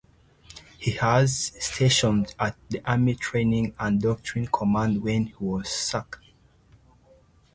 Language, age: English, 19-29